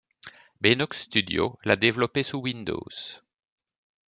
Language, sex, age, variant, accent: French, male, 40-49, Français d'Europe, Français de Belgique